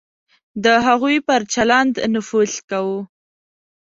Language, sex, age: Pashto, female, 19-29